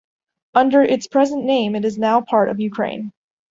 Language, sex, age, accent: English, female, 19-29, United States English